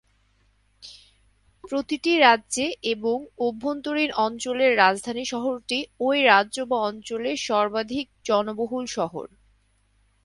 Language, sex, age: Bengali, male, 30-39